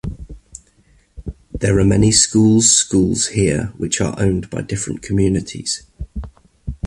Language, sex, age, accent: English, male, 30-39, England English